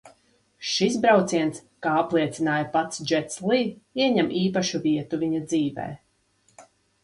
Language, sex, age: Latvian, female, 30-39